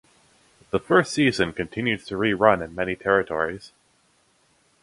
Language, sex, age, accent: English, male, 19-29, United States English